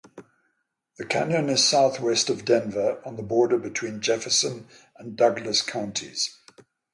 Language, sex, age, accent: English, male, 70-79, England English; Southern African (South Africa, Zimbabwe, Namibia)